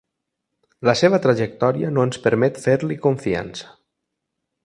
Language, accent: Catalan, valencià